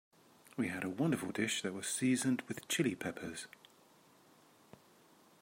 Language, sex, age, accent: English, male, 50-59, England English